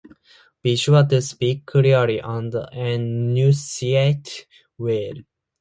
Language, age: English, 19-29